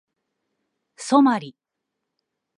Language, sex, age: Japanese, female, 40-49